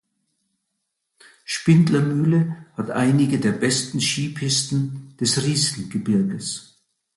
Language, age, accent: German, 70-79, Deutschland Deutsch